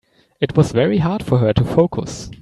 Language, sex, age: English, male, 19-29